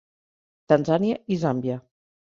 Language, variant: Catalan, Central